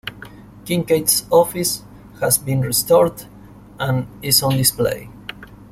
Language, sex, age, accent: English, male, 40-49, United States English